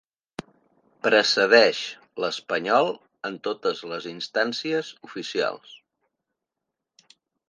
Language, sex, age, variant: Catalan, male, 50-59, Central